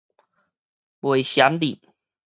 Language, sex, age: Min Nan Chinese, male, 19-29